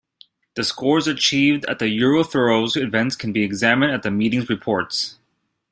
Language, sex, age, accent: English, male, 30-39, United States English